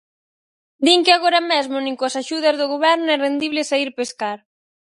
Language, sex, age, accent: Galician, female, 19-29, Central (gheada)